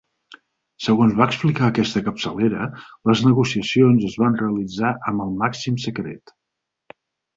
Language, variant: Catalan, Central